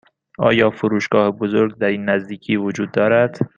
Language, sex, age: Persian, male, 19-29